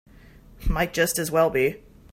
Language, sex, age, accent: English, female, 30-39, United States English